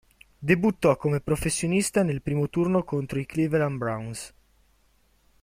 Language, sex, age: Italian, male, 19-29